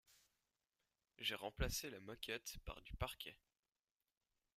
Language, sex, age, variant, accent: French, male, under 19, Français d'Europe, Français de Suisse